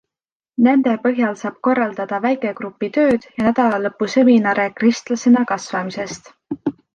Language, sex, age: Estonian, female, 19-29